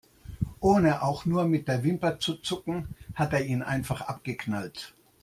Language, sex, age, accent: German, male, 60-69, Deutschland Deutsch